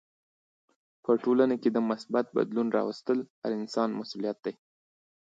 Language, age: Pashto, 19-29